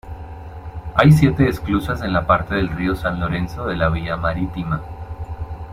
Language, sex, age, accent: Spanish, male, 30-39, Andino-Pacífico: Colombia, Perú, Ecuador, oeste de Bolivia y Venezuela andina